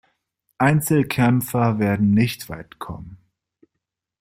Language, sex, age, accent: German, male, 30-39, Deutschland Deutsch